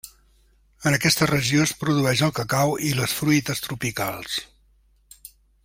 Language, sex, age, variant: Catalan, male, 60-69, Central